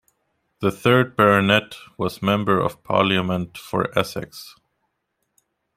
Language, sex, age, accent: English, male, 19-29, United States English